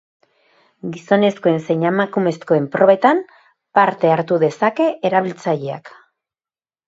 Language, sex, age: Basque, female, 40-49